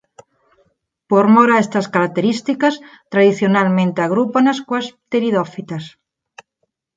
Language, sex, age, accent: Galician, female, 40-49, Neofalante